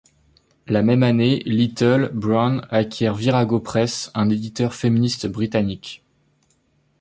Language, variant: French, Français de métropole